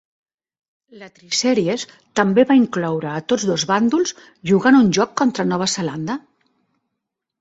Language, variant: Catalan, Central